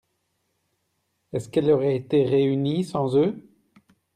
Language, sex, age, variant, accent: French, male, 30-39, Français d'Europe, Français de Belgique